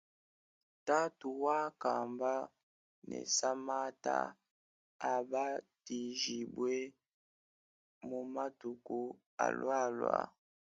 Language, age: Luba-Lulua, 19-29